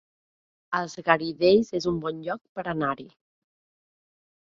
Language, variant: Catalan, Central